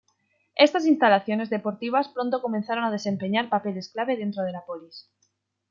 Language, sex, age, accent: Spanish, female, 19-29, España: Centro-Sur peninsular (Madrid, Toledo, Castilla-La Mancha)